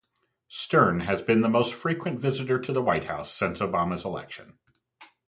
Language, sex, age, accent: English, male, 30-39, United States English